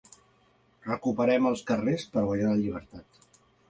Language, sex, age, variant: Catalan, male, 50-59, Central